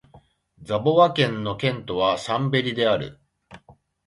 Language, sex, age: Japanese, male, 40-49